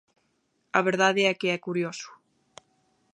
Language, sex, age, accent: Galician, female, 19-29, Atlántico (seseo e gheada); Normativo (estándar)